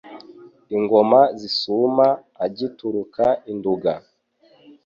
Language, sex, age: Kinyarwanda, male, 19-29